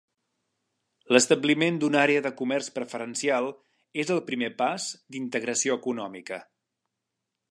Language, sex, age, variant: Catalan, male, 40-49, Central